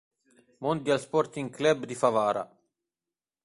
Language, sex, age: Italian, male, 40-49